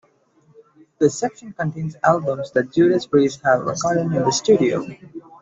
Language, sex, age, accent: English, male, 19-29, India and South Asia (India, Pakistan, Sri Lanka)